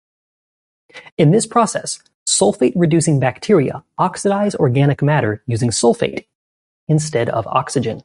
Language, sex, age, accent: English, male, 19-29, United States English